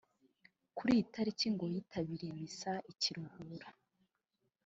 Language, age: Kinyarwanda, 19-29